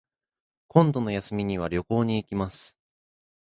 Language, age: Japanese, 19-29